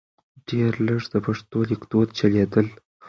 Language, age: Pashto, 19-29